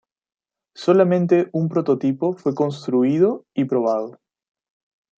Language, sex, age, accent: Spanish, male, 30-39, Andino-Pacífico: Colombia, Perú, Ecuador, oeste de Bolivia y Venezuela andina